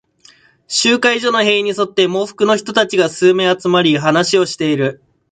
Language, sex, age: Japanese, male, 19-29